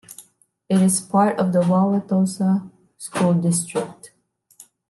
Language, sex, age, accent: English, female, 19-29, Filipino